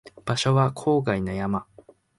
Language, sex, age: Japanese, male, 19-29